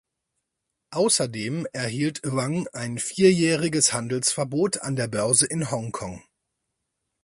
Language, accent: German, Deutschland Deutsch